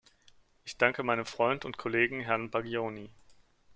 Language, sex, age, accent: German, male, 30-39, Deutschland Deutsch